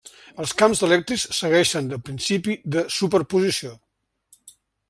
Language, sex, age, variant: Catalan, male, 70-79, Central